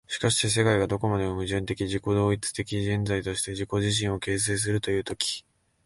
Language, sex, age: Japanese, male, 19-29